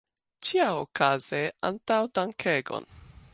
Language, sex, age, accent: Esperanto, female, 30-39, Internacia